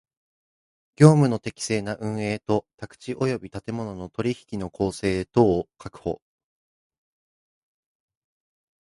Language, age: Japanese, 19-29